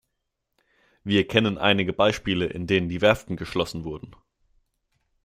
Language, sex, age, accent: German, male, 19-29, Deutschland Deutsch